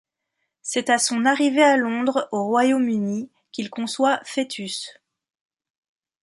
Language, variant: French, Français de métropole